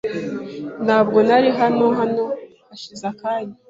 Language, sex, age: Kinyarwanda, female, 19-29